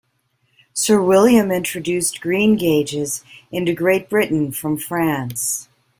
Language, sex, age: English, female, 50-59